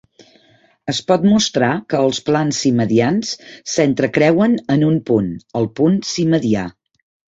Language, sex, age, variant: Catalan, female, 60-69, Central